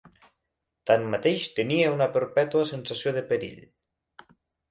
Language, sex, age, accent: Catalan, male, 19-29, central; nord-occidental